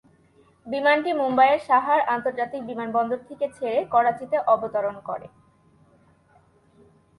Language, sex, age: Bengali, female, under 19